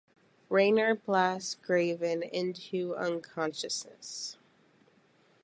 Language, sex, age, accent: English, female, 19-29, United States English